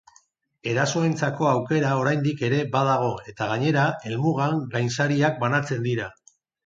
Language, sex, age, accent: Basque, male, 50-59, Mendebalekoa (Araba, Bizkaia, Gipuzkoako mendebaleko herri batzuk)